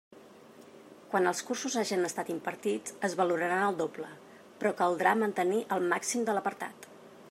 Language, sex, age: Catalan, female, 40-49